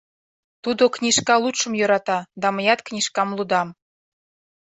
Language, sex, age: Mari, female, 40-49